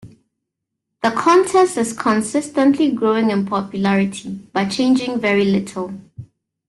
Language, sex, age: English, female, 30-39